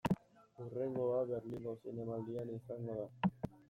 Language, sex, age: Basque, male, 19-29